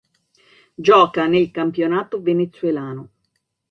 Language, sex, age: Italian, female, 40-49